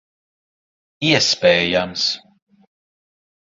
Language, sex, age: Latvian, male, 40-49